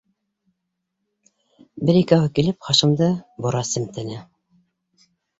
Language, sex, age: Bashkir, female, 60-69